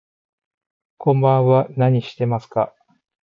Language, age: Japanese, 40-49